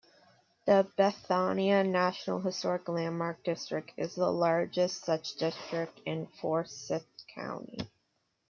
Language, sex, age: English, female, 19-29